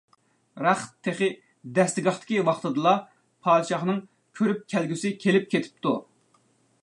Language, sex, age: Uyghur, male, 30-39